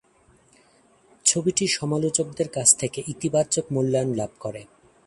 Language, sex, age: Bengali, male, 30-39